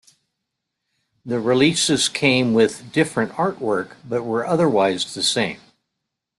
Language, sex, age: English, male, 70-79